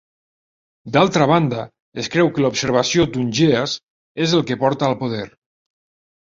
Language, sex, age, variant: Catalan, male, 40-49, Nord-Occidental